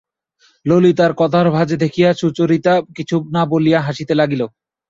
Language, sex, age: Bengali, male, 19-29